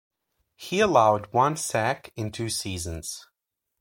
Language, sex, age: English, male, 19-29